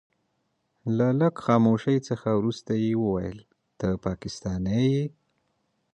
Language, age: Pashto, 19-29